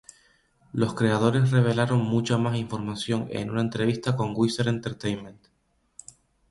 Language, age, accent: Spanish, 19-29, España: Islas Canarias